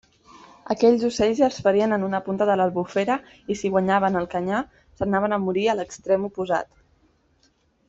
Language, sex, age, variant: Catalan, female, 19-29, Central